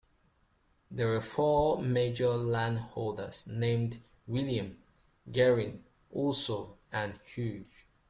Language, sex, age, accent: English, male, 19-29, England English